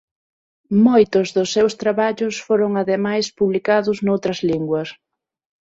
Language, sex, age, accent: Galician, female, 30-39, Normativo (estándar); Neofalante